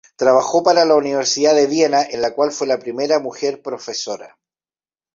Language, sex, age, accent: Spanish, male, 50-59, Chileno: Chile, Cuyo